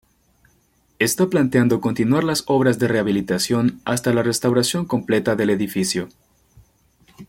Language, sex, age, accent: Spanish, male, 19-29, México